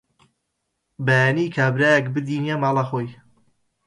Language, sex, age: Central Kurdish, male, 19-29